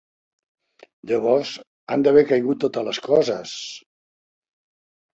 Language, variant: Catalan, Central